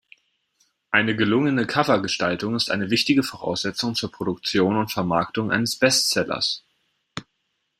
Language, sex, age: German, male, 19-29